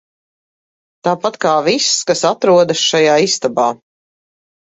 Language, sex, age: Latvian, female, 40-49